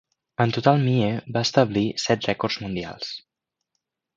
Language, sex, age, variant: Catalan, male, 19-29, Central